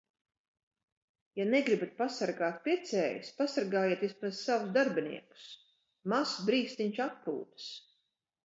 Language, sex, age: Latvian, female, 50-59